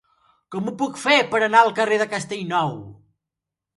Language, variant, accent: Catalan, Central, central